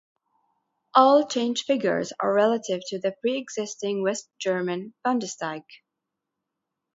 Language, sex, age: English, female, 30-39